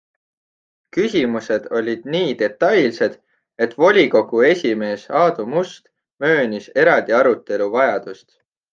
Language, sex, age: Estonian, male, 19-29